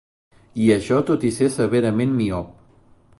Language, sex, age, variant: Catalan, male, 40-49, Central